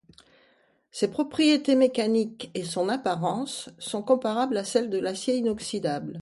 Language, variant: French, Français de métropole